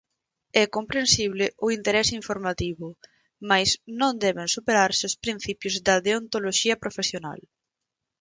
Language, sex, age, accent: Galician, female, 19-29, Normativo (estándar)